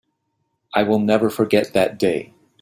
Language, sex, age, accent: English, male, 40-49, United States English